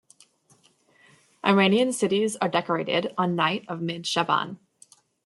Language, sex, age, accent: English, female, 19-29, United States English